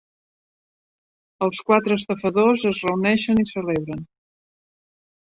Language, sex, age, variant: Catalan, female, 50-59, Central